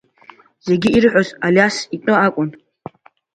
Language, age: Abkhazian, under 19